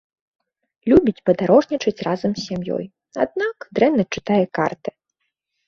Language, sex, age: Belarusian, female, 19-29